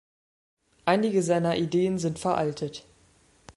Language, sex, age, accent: German, male, under 19, Deutschland Deutsch